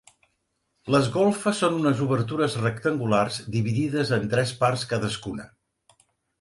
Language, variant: Catalan, Central